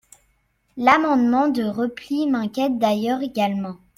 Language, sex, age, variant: French, female, under 19, Français de métropole